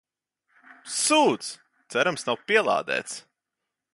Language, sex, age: Latvian, male, 19-29